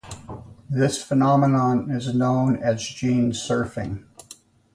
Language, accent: English, United States English